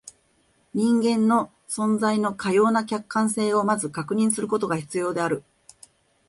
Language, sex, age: Japanese, female, 50-59